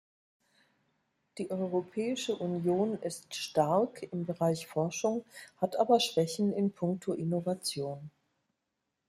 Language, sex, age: German, female, 50-59